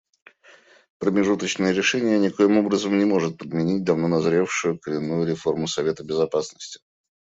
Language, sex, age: Russian, male, 40-49